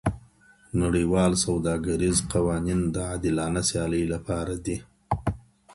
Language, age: Pashto, 40-49